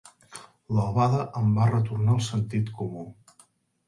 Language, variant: Catalan, Nord-Occidental